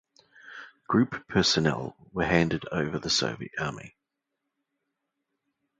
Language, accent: English, New Zealand English